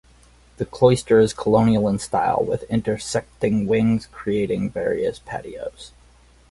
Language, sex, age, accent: English, male, 30-39, United States English